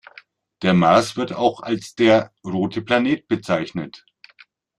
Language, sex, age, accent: German, male, 50-59, Deutschland Deutsch